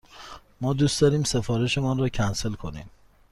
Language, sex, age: Persian, male, 30-39